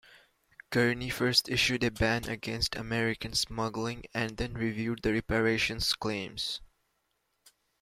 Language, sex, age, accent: English, male, 19-29, West Indies and Bermuda (Bahamas, Bermuda, Jamaica, Trinidad)